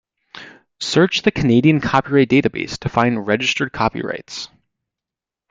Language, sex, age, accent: English, male, under 19, United States English